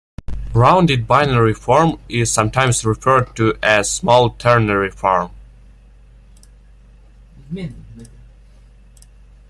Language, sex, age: English, male, under 19